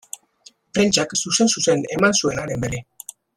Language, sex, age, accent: Basque, male, under 19, Erdialdekoa edo Nafarra (Gipuzkoa, Nafarroa)